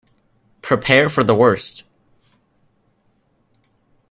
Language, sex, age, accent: English, male, under 19, United States English